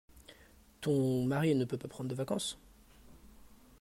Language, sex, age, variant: French, male, 30-39, Français de métropole